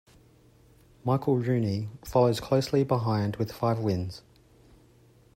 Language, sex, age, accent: English, male, 30-39, Australian English